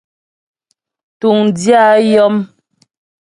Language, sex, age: Ghomala, female, 30-39